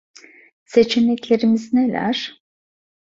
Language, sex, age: Turkish, female, 50-59